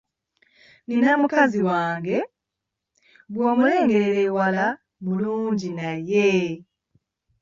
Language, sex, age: Ganda, female, 19-29